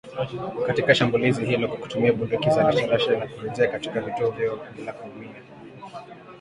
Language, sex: Swahili, male